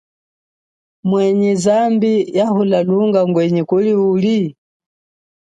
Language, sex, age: Chokwe, female, 40-49